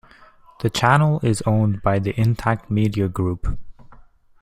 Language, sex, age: English, male, 19-29